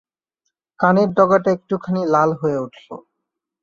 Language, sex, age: Bengali, male, 19-29